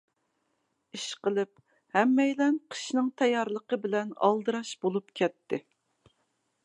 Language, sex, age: Uyghur, female, 40-49